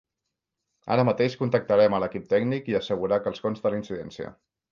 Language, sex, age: Catalan, male, 40-49